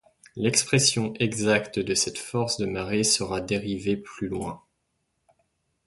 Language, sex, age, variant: French, male, 19-29, Français de métropole